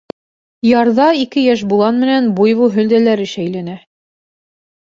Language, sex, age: Bashkir, female, 19-29